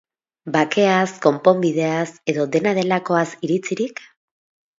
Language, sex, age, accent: Basque, female, 30-39, Mendebalekoa (Araba, Bizkaia, Gipuzkoako mendebaleko herri batzuk)